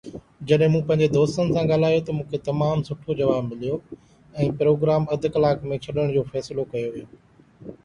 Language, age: Sindhi, under 19